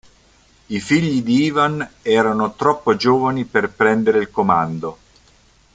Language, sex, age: Italian, male, 50-59